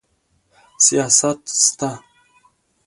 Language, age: Pashto, 19-29